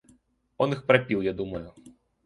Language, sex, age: Russian, male, 19-29